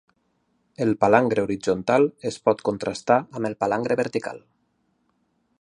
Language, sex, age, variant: Catalan, male, 40-49, Nord-Occidental